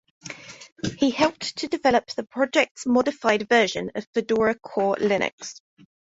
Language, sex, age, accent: English, female, 30-39, England English